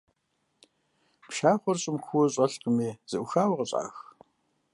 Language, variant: Kabardian, Адыгэбзэ (Къэбэрдей, Кирил, псоми зэдай)